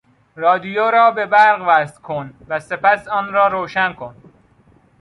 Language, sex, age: Persian, male, 19-29